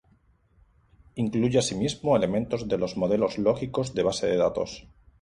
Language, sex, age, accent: Spanish, male, 40-49, España: Sur peninsular (Andalucia, Extremadura, Murcia)